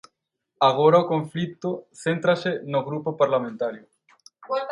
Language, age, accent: Galician, under 19, Atlántico (seseo e gheada)